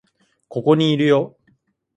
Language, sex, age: Japanese, male, under 19